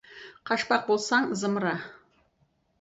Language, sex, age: Kazakh, female, 40-49